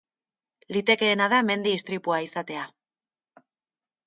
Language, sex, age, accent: Basque, female, 30-39, Erdialdekoa edo Nafarra (Gipuzkoa, Nafarroa)